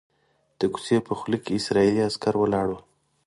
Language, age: Pashto, 19-29